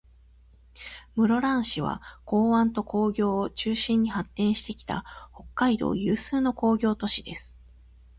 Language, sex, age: Japanese, female, 40-49